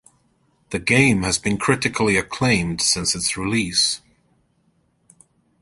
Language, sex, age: English, male, 40-49